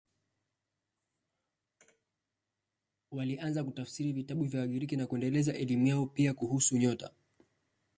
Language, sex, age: Swahili, male, 19-29